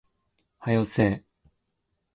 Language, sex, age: Japanese, male, 19-29